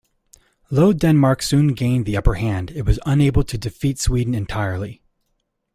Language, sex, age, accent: English, male, 30-39, United States English